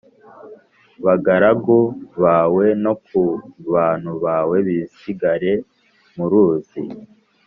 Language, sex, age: Kinyarwanda, male, under 19